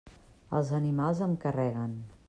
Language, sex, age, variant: Catalan, female, 50-59, Central